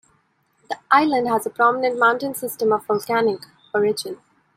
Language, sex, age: English, female, 19-29